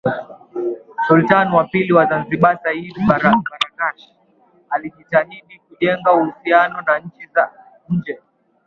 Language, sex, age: Swahili, male, 19-29